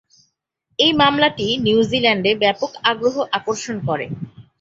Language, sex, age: Bengali, female, 19-29